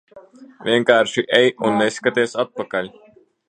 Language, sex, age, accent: Latvian, male, under 19, Kurzeme